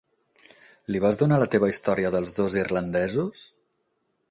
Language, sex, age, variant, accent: Catalan, male, 30-39, Central, central